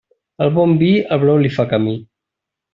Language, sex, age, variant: Catalan, male, 30-39, Central